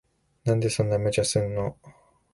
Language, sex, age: Japanese, male, 19-29